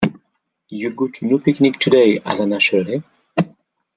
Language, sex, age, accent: English, male, 40-49, England English